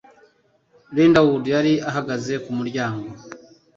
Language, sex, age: Kinyarwanda, male, 40-49